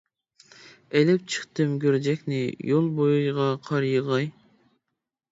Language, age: Uyghur, 19-29